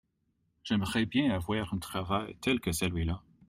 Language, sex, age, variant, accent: French, male, 30-39, Français d'Amérique du Nord, Français du Canada